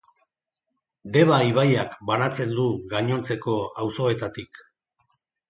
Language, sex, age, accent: Basque, male, 50-59, Mendebalekoa (Araba, Bizkaia, Gipuzkoako mendebaleko herri batzuk)